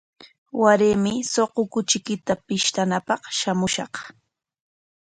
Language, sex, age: Corongo Ancash Quechua, female, 30-39